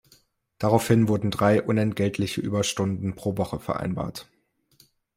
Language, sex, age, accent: German, male, 19-29, Deutschland Deutsch